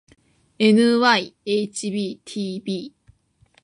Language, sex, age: Japanese, male, 19-29